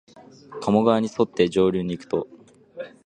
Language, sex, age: Japanese, male, 19-29